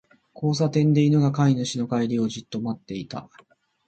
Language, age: Japanese, 30-39